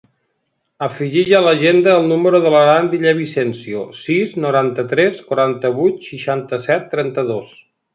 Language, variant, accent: Catalan, Nord-Occidental, nord-occidental